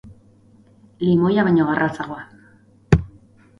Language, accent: Basque, Mendebalekoa (Araba, Bizkaia, Gipuzkoako mendebaleko herri batzuk)